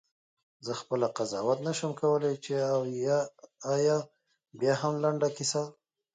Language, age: Pashto, 30-39